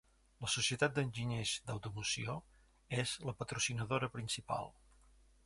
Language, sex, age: Catalan, male, 60-69